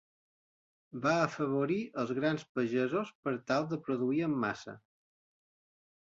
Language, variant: Catalan, Balear